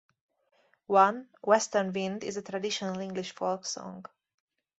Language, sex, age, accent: English, female, 19-29, United States English